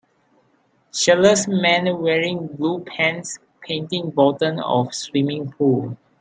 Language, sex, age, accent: English, male, 19-29, Malaysian English